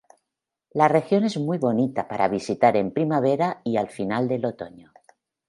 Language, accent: Spanish, España: Centro-Sur peninsular (Madrid, Toledo, Castilla-La Mancha)